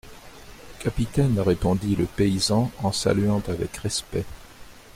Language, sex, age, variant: French, male, 60-69, Français de métropole